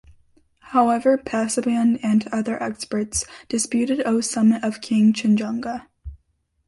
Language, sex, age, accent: English, female, under 19, United States English